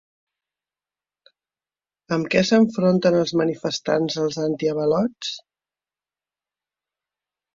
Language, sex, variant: Catalan, female, Central